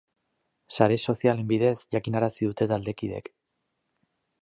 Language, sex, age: Basque, male, 30-39